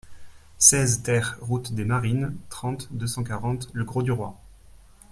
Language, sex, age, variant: French, male, 19-29, Français de métropole